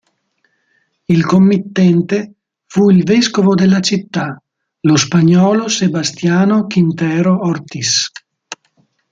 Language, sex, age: Italian, male, 60-69